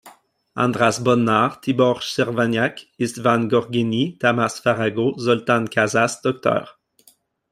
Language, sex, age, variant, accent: French, male, 30-39, Français d'Amérique du Nord, Français du Canada